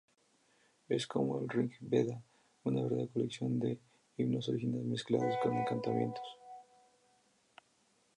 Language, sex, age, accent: Spanish, male, 19-29, México